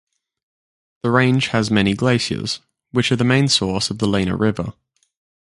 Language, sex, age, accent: English, male, under 19, Australian English